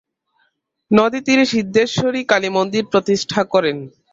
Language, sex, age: Bengali, male, under 19